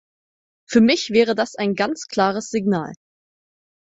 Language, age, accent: German, 19-29, Deutschland Deutsch